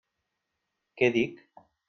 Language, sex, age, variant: Catalan, male, 50-59, Central